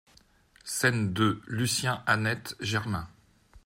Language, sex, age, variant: French, male, 50-59, Français de métropole